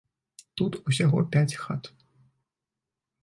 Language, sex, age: Belarusian, male, 19-29